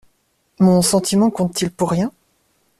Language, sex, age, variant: French, female, 40-49, Français de métropole